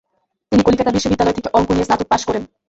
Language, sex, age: Bengali, female, under 19